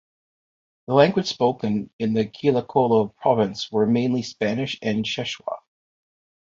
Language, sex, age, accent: English, male, 40-49, Canadian English